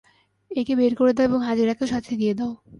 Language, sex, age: Bengali, female, 19-29